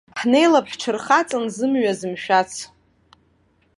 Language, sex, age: Abkhazian, female, 30-39